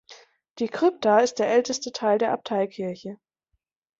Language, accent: German, Deutschland Deutsch